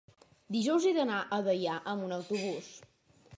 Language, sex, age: Catalan, female, under 19